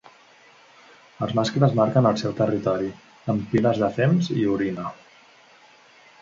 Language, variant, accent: Catalan, Central, central